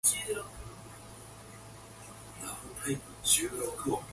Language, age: English, 19-29